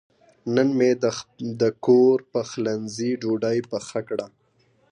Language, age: Pashto, 19-29